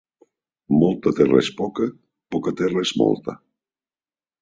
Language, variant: Catalan, Central